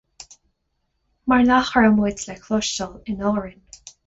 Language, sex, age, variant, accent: Irish, female, 30-39, Gaeilge Chonnacht, Cainteoir líofa, ní ó dhúchas